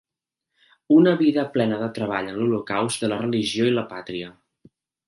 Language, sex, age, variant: Catalan, male, 19-29, Central